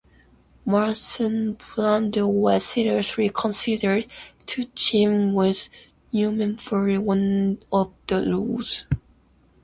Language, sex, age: English, female, 19-29